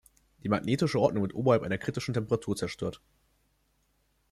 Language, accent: German, Deutschland Deutsch